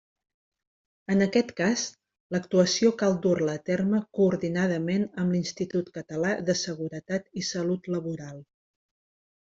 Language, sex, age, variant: Catalan, female, 50-59, Central